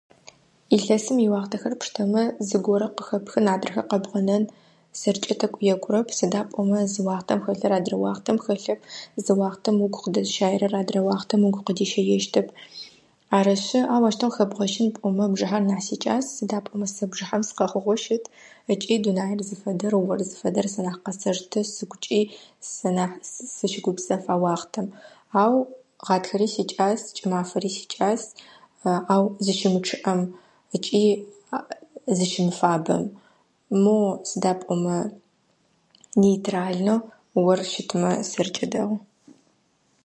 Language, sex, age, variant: Adyghe, female, 19-29, Адыгабзэ (Кирил, пстэумэ зэдыряе)